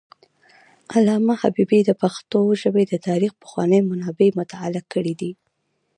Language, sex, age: Pashto, female, 19-29